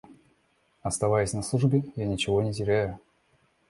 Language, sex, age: Russian, male, 40-49